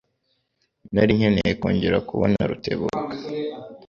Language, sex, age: Kinyarwanda, male, under 19